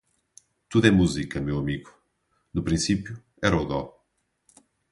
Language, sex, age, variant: Portuguese, male, 19-29, Portuguese (Portugal)